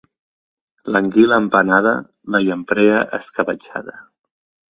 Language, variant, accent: Catalan, Central, central